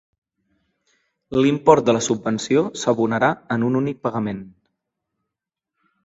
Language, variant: Catalan, Central